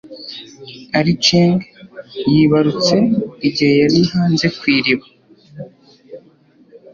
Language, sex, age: Kinyarwanda, male, under 19